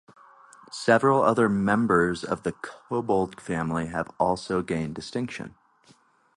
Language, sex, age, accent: English, male, 30-39, United States English